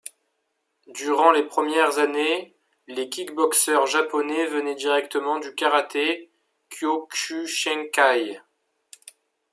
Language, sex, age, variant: French, male, 30-39, Français de métropole